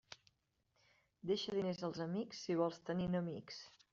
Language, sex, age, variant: Catalan, female, 30-39, Central